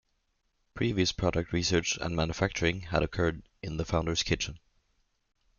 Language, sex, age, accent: English, male, 19-29, United States English